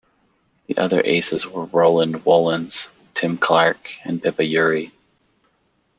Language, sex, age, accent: English, male, 30-39, United States English